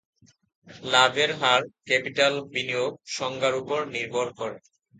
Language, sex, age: Bengali, male, 19-29